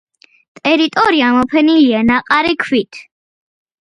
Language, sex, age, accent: Georgian, female, 40-49, ჩვეულებრივი